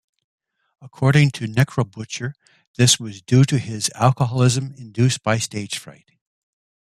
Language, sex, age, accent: English, male, 60-69, Canadian English